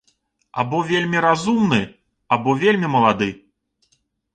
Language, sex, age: Belarusian, male, 30-39